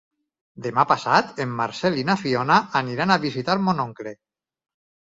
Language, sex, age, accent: Catalan, male, 40-49, valencià